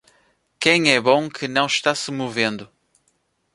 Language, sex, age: Portuguese, male, 30-39